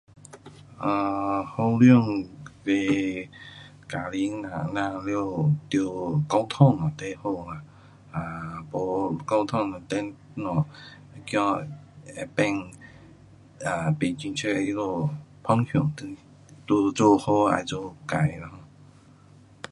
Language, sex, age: Pu-Xian Chinese, male, 40-49